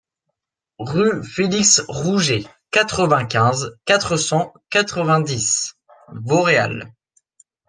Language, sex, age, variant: French, male, under 19, Français de métropole